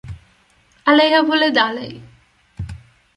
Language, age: Polish, 19-29